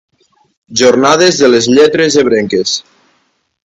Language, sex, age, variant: Catalan, male, 19-29, Nord-Occidental